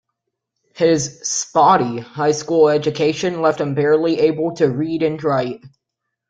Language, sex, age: English, male, under 19